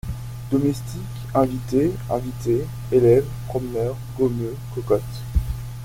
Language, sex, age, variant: French, male, 19-29, Français de métropole